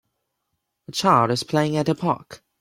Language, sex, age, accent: English, male, 19-29, England English